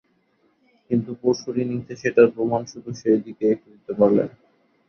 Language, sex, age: Bengali, male, 19-29